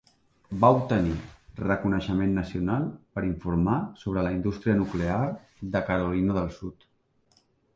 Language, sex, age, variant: Catalan, male, 40-49, Central